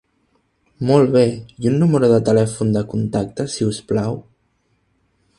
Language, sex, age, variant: Catalan, male, 19-29, Central